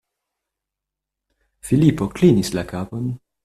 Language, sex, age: Esperanto, male, 19-29